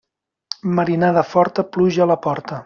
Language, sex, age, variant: Catalan, male, 40-49, Central